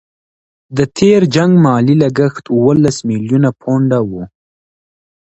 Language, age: Pashto, 19-29